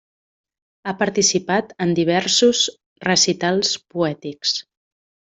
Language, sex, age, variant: Catalan, female, 40-49, Central